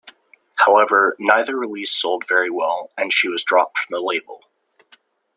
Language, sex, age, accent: English, male, 19-29, United States English